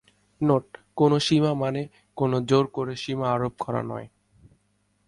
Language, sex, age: Bengali, male, 19-29